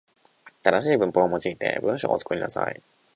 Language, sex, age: Japanese, male, under 19